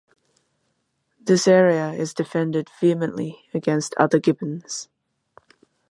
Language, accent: English, Australian English